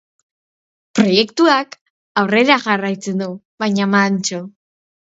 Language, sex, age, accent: Basque, female, 40-49, Mendebalekoa (Araba, Bizkaia, Gipuzkoako mendebaleko herri batzuk)